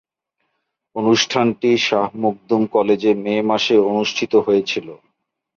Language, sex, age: Bengali, male, 40-49